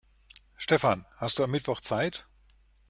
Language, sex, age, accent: German, male, 40-49, Deutschland Deutsch